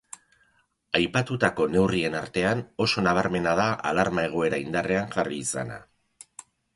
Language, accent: Basque, Erdialdekoa edo Nafarra (Gipuzkoa, Nafarroa)